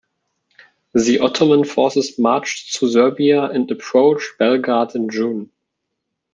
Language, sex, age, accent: English, male, 19-29, United States English